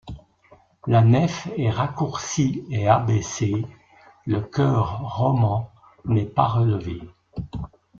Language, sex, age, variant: French, male, 60-69, Français de métropole